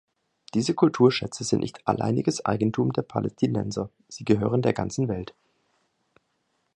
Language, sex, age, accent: German, male, 30-39, Deutschland Deutsch